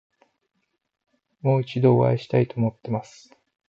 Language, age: Japanese, 40-49